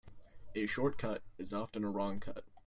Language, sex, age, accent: English, male, under 19, United States English